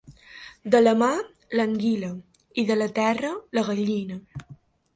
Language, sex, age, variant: Catalan, female, 19-29, Balear